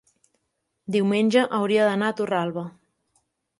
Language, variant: Catalan, Central